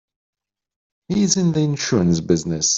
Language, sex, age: English, male, 30-39